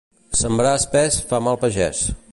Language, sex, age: Catalan, male, 40-49